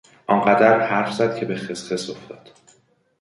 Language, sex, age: Persian, male, 19-29